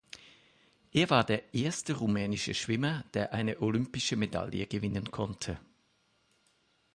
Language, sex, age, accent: German, male, 50-59, Schweizerdeutsch